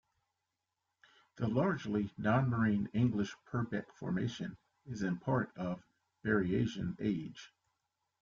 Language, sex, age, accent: English, male, 50-59, United States English